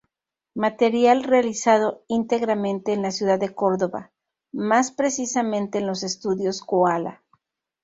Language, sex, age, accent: Spanish, female, 50-59, México